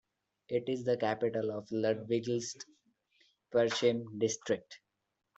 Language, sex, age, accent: English, male, 19-29, India and South Asia (India, Pakistan, Sri Lanka)